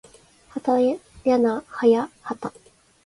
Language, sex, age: Japanese, female, 19-29